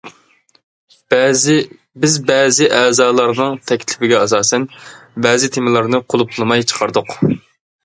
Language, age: Uyghur, 19-29